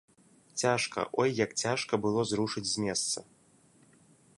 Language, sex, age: Belarusian, male, 19-29